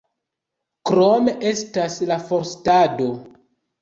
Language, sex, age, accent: Esperanto, male, 30-39, Internacia